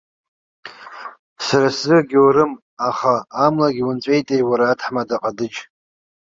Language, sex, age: Abkhazian, male, 40-49